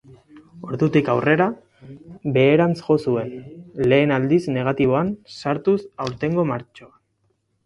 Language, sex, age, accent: Basque, male, 19-29, Mendebalekoa (Araba, Bizkaia, Gipuzkoako mendebaleko herri batzuk)